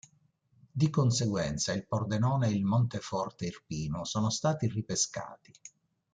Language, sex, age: Italian, male, 60-69